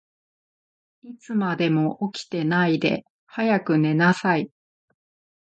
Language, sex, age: Japanese, female, 40-49